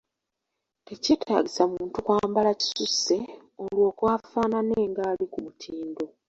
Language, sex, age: Ganda, female, 19-29